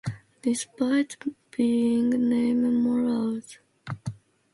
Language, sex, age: English, female, 19-29